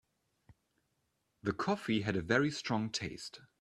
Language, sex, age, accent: English, male, 19-29, England English